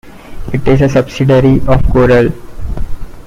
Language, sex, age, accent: English, male, 19-29, India and South Asia (India, Pakistan, Sri Lanka)